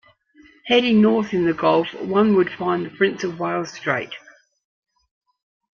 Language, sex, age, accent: English, female, 60-69, Australian English